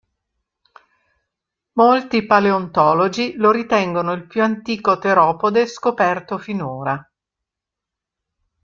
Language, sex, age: Italian, female, 70-79